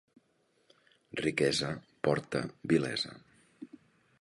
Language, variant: Catalan, Central